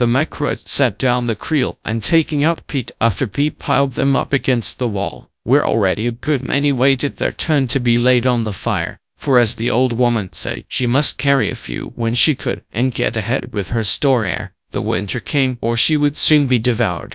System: TTS, GradTTS